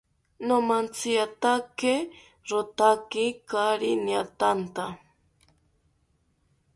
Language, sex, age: South Ucayali Ashéninka, female, under 19